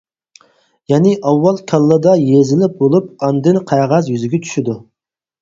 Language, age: Uyghur, 30-39